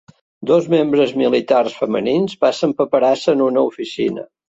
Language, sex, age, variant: Catalan, male, 60-69, Central